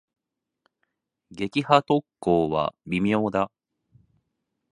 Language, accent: Japanese, 関西弁